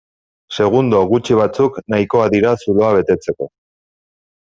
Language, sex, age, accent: Basque, male, 30-39, Erdialdekoa edo Nafarra (Gipuzkoa, Nafarroa)